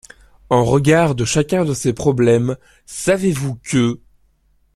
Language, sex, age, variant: French, male, 19-29, Français de métropole